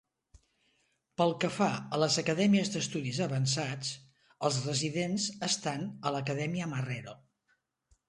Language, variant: Catalan, Nord-Occidental